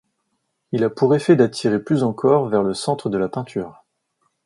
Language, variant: French, Français de métropole